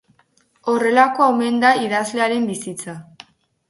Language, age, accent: Basque, under 19, Mendebalekoa (Araba, Bizkaia, Gipuzkoako mendebaleko herri batzuk)